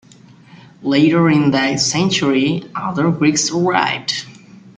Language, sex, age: English, male, 19-29